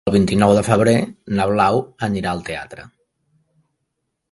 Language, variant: Catalan, Central